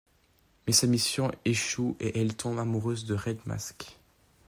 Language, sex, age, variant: French, male, under 19, Français de métropole